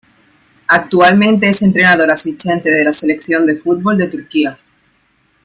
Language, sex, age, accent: Spanish, female, under 19, España: Sur peninsular (Andalucia, Extremadura, Murcia)